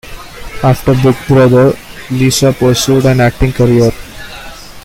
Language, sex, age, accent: English, male, 19-29, India and South Asia (India, Pakistan, Sri Lanka)